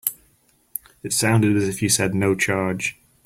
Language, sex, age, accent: English, male, 40-49, England English